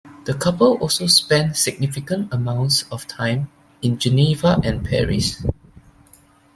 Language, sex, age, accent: English, male, 19-29, Singaporean English